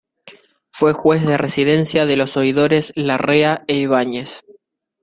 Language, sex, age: Spanish, male, 19-29